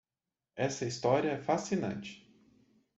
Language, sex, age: Portuguese, male, 19-29